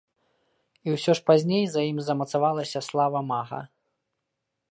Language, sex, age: Belarusian, male, 30-39